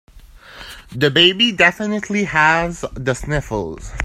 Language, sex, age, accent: English, male, 19-29, Canadian English